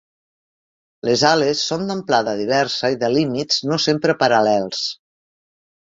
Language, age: Catalan, 60-69